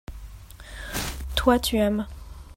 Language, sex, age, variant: French, female, 19-29, Français de métropole